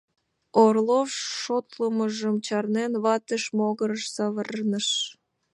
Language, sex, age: Mari, female, 19-29